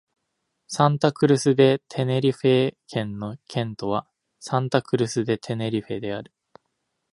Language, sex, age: Japanese, male, 19-29